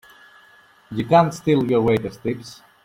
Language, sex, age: English, male, 19-29